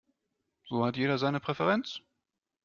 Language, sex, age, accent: German, male, 30-39, Deutschland Deutsch